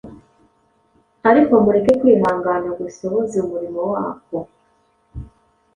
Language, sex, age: Kinyarwanda, female, 30-39